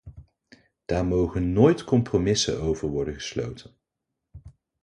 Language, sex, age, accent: Dutch, male, 30-39, Nederlands Nederlands